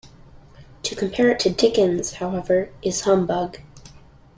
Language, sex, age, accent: English, male, under 19, United States English